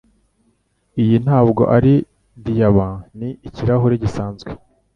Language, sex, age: Kinyarwanda, male, 19-29